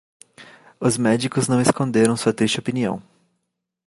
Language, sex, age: Portuguese, male, 19-29